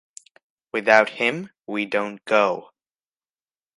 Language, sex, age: English, male, under 19